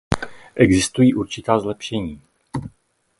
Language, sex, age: Czech, male, 50-59